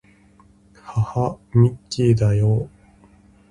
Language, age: Japanese, 19-29